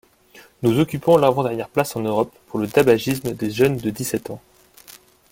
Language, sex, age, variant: French, male, 19-29, Français de métropole